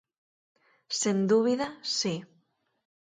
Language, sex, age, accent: Galician, female, 30-39, Normativo (estándar)